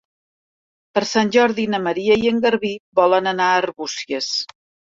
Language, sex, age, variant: Catalan, female, 60-69, Central